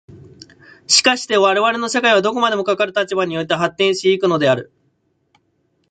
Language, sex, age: Japanese, male, 19-29